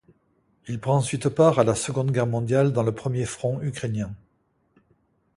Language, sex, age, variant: French, male, 60-69, Français de métropole